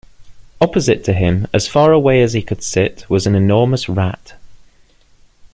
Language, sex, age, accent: English, male, 19-29, England English